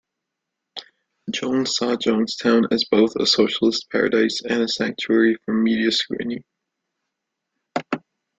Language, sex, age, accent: English, male, 19-29, United States English